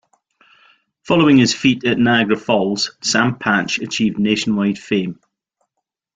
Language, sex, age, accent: English, male, 50-59, Scottish English